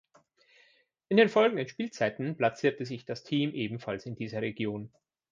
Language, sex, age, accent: German, male, 50-59, Deutschland Deutsch